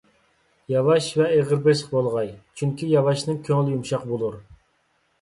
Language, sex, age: Uyghur, male, 30-39